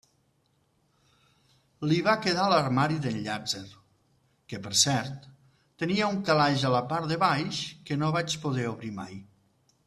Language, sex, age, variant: Catalan, male, 40-49, Nord-Occidental